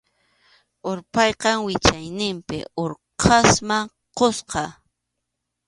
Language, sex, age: Arequipa-La Unión Quechua, female, 30-39